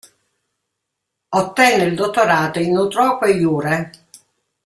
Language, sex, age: Italian, female, 60-69